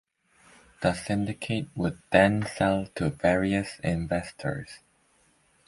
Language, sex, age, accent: English, male, under 19, United States English